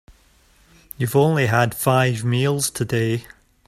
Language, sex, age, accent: English, male, 40-49, Scottish English